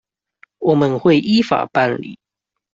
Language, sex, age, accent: Chinese, male, 19-29, 出生地：新北市